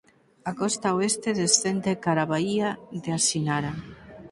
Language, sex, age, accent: Galician, female, 50-59, Normativo (estándar)